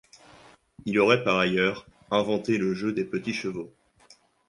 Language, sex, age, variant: French, male, 19-29, Français de métropole